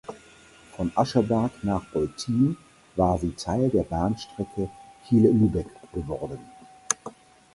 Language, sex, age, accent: German, male, 60-69, Deutschland Deutsch